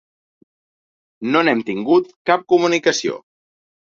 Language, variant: Catalan, Central